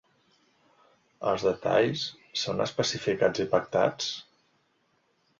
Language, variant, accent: Catalan, Central, central